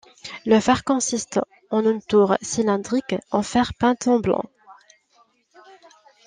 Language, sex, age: French, female, 19-29